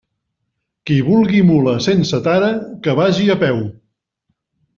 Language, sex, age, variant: Catalan, male, 50-59, Central